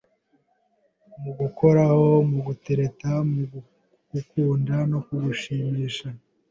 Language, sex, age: Kinyarwanda, male, 19-29